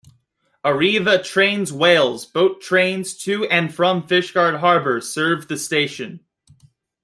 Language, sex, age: English, male, 19-29